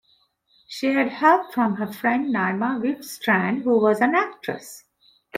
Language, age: English, 50-59